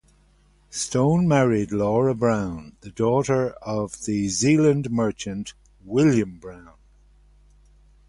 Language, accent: English, Irish English